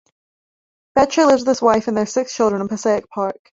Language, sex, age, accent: English, female, 19-29, England English